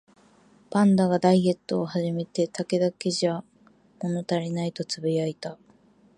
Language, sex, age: Japanese, female, 19-29